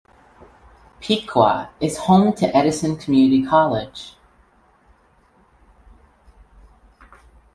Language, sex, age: English, male, under 19